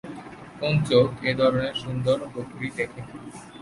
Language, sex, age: Bengali, male, 19-29